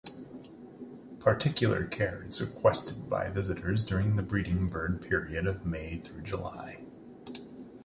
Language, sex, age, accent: English, male, 30-39, United States English